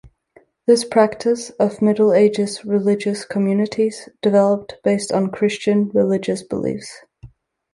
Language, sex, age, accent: English, female, 19-29, United States English